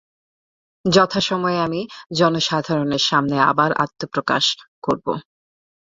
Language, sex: Bengali, female